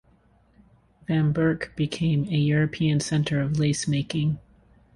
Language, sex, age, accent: English, female, 30-39, United States English